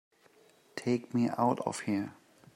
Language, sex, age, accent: English, male, 30-39, Australian English